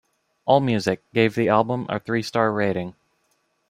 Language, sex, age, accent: English, male, 19-29, United States English